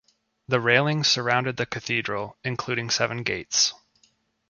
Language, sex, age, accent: English, male, 30-39, United States English